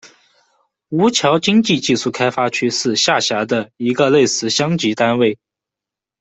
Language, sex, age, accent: Chinese, male, under 19, 出生地：四川省